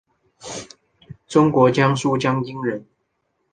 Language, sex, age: Chinese, male, under 19